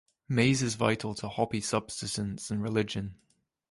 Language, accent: English, Scottish English